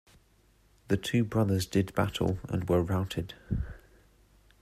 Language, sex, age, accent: English, male, 30-39, England English